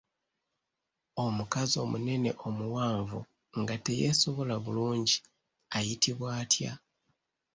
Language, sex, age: Ganda, male, 30-39